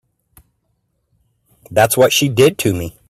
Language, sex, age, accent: English, male, 50-59, United States English